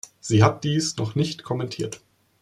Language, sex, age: German, male, 30-39